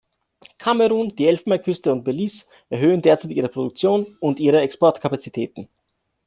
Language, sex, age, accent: German, male, 19-29, Österreichisches Deutsch